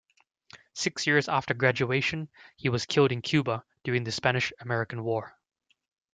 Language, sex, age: English, male, 19-29